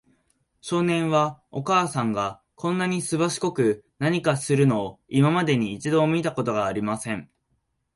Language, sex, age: Japanese, male, 19-29